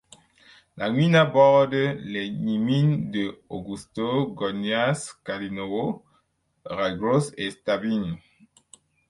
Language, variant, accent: French, Français d'Afrique subsaharienne et des îles africaines, Français du Cameroun